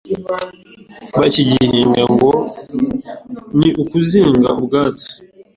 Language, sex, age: Kinyarwanda, male, 19-29